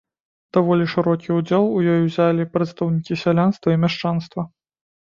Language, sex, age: Belarusian, male, 30-39